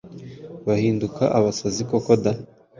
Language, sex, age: Kinyarwanda, male, 19-29